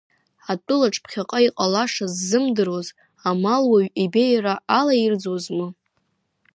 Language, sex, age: Abkhazian, female, under 19